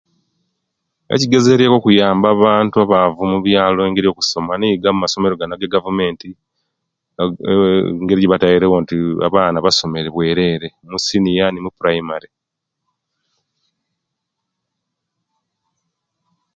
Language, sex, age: Kenyi, male, 50-59